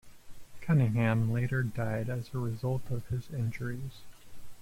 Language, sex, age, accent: English, male, 30-39, United States English